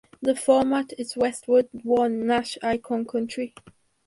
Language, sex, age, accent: English, female, under 19, England English